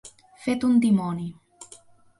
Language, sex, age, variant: Catalan, female, under 19, Central